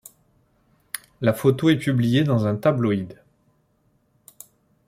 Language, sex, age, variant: French, male, 30-39, Français de métropole